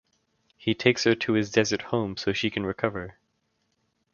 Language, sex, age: English, male, under 19